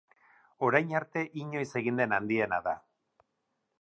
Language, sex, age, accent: Basque, male, 50-59, Erdialdekoa edo Nafarra (Gipuzkoa, Nafarroa)